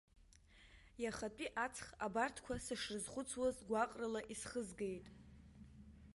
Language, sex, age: Abkhazian, female, 19-29